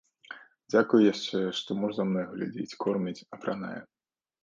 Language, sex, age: Belarusian, male, 19-29